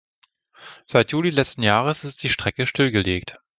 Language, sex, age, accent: German, male, 30-39, Deutschland Deutsch